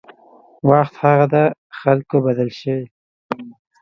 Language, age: Pashto, 19-29